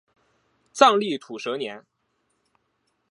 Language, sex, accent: Chinese, male, 出生地：湖北省